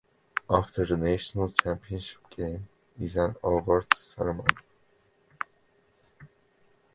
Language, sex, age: English, male, 19-29